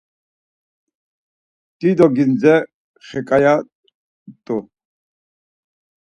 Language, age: Laz, 60-69